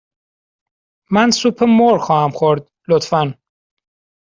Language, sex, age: Persian, male, 19-29